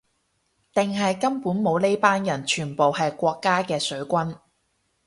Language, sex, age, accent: Cantonese, female, 30-39, 广州音